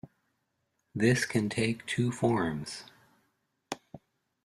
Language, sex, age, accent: English, male, 50-59, Canadian English